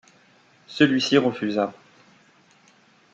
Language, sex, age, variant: French, male, 30-39, Français de métropole